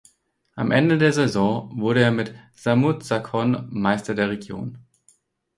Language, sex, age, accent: German, male, 19-29, Deutschland Deutsch